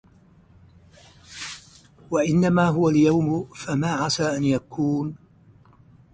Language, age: Arabic, 50-59